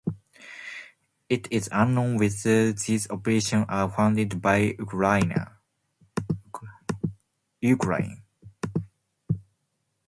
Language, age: English, 19-29